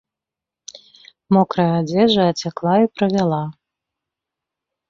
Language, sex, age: Belarusian, female, 30-39